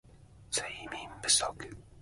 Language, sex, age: Japanese, male, 19-29